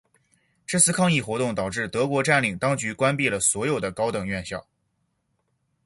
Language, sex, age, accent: Chinese, male, 19-29, 出生地：山西省